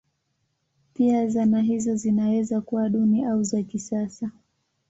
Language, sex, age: Swahili, female, 19-29